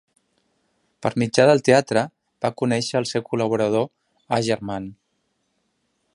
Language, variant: Catalan, Central